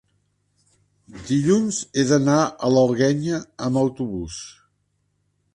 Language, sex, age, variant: Catalan, male, 70-79, Central